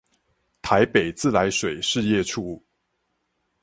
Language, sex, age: Chinese, male, 30-39